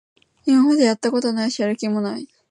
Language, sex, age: Japanese, female, 19-29